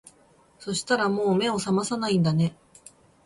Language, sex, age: Japanese, female, 30-39